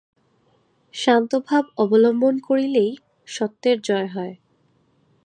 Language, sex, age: Bengali, female, 19-29